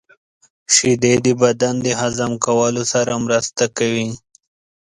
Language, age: Pashto, 30-39